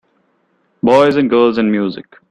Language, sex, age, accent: English, male, 19-29, India and South Asia (India, Pakistan, Sri Lanka)